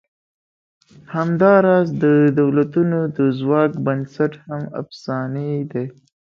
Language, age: Pashto, 19-29